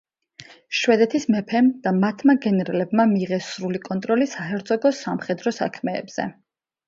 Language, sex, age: Georgian, female, 30-39